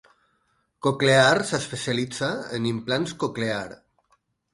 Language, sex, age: Catalan, male, 50-59